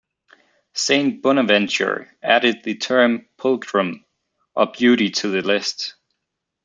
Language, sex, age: English, male, 19-29